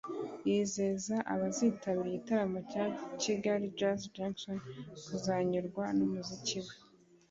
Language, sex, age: Kinyarwanda, female, 19-29